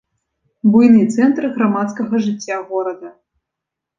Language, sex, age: Belarusian, female, 19-29